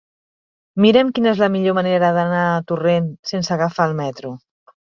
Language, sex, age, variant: Catalan, female, 40-49, Central